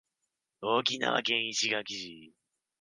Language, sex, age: Japanese, male, 19-29